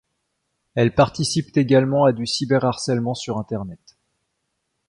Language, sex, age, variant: French, male, 30-39, Français de métropole